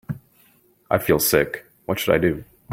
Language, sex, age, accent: English, male, 19-29, United States English